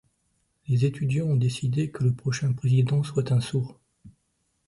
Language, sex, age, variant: French, male, 40-49, Français de métropole